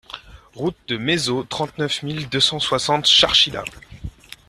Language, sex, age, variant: French, male, 19-29, Français de métropole